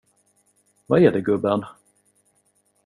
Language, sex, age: Swedish, male, 30-39